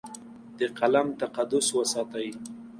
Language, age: Pashto, 19-29